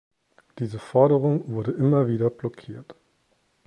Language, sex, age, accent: German, male, 30-39, Deutschland Deutsch